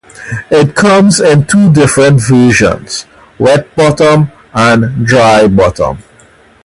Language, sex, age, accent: English, male, 40-49, West Indies and Bermuda (Bahamas, Bermuda, Jamaica, Trinidad)